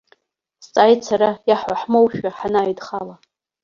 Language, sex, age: Abkhazian, female, 30-39